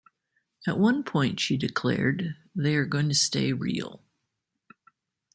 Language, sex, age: English, female, 60-69